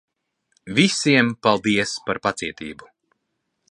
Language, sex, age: Latvian, male, 30-39